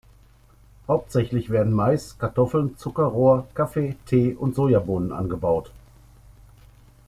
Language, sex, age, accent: German, male, 50-59, Deutschland Deutsch